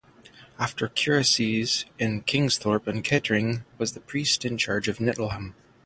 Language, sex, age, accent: English, male, 40-49, United States English; Irish English